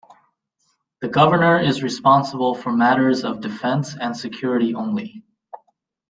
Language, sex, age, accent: English, male, 30-39, United States English